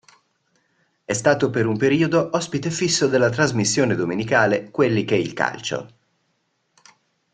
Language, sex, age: Italian, male, 40-49